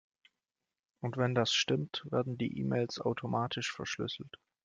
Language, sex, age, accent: German, male, 19-29, Deutschland Deutsch